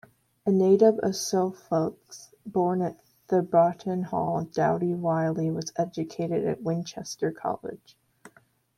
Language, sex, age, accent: English, female, under 19, United States English